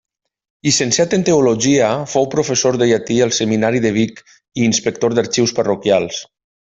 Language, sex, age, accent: Catalan, male, 30-39, valencià